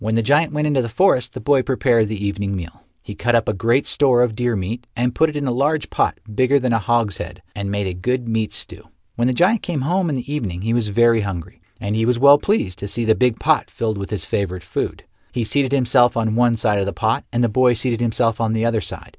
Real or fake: real